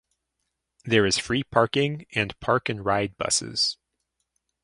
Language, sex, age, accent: English, male, 30-39, United States English